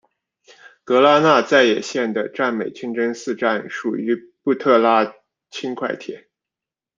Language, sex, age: Chinese, male, 40-49